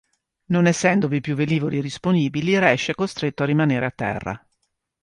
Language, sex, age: Italian, female, 50-59